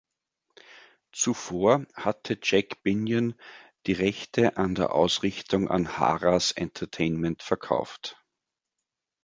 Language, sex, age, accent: German, male, 50-59, Österreichisches Deutsch